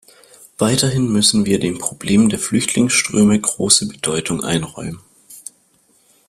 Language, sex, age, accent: German, male, 19-29, Deutschland Deutsch